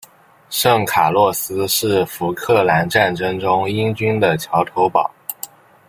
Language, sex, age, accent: Chinese, male, under 19, 出生地：浙江省